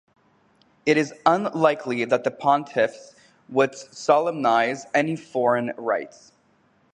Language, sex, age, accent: English, male, 19-29, United States English